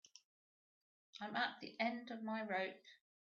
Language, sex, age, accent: English, female, 50-59, England English